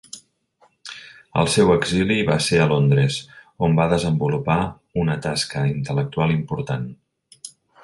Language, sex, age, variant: Catalan, male, 50-59, Central